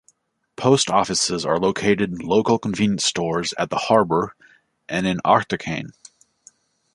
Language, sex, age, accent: English, male, 30-39, United States English